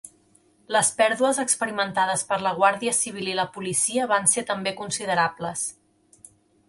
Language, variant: Catalan, Central